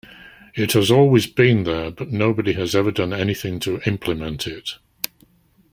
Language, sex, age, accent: English, male, 60-69, England English